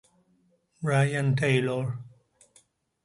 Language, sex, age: Italian, male, 70-79